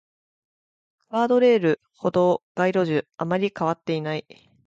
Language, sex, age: Japanese, female, 19-29